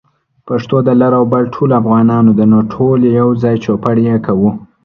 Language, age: Pashto, under 19